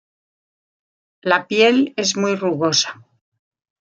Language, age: Spanish, 60-69